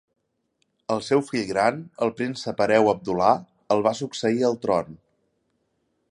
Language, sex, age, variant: Catalan, male, 19-29, Septentrional